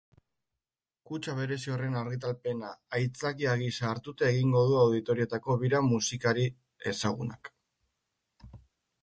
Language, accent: Basque, Mendebalekoa (Araba, Bizkaia, Gipuzkoako mendebaleko herri batzuk)